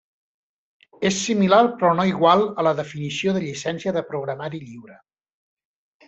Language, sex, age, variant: Catalan, male, 40-49, Central